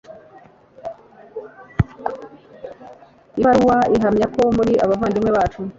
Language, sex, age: Kinyarwanda, female, 40-49